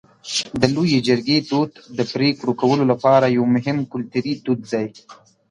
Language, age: Pashto, under 19